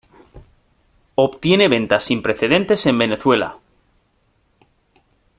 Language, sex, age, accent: Spanish, male, 30-39, España: Norte peninsular (Asturias, Castilla y León, Cantabria, País Vasco, Navarra, Aragón, La Rioja, Guadalajara, Cuenca)